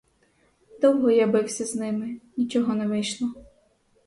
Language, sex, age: Ukrainian, female, 19-29